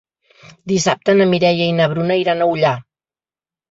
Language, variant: Catalan, Central